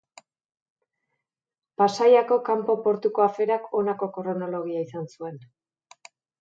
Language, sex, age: Basque, female, 40-49